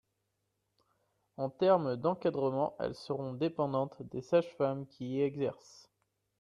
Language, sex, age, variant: French, male, 19-29, Français de métropole